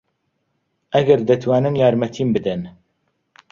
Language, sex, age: Central Kurdish, male, 30-39